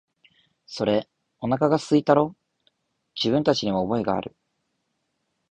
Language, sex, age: Japanese, male, 19-29